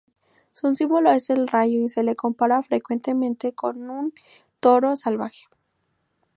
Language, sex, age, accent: Spanish, female, under 19, México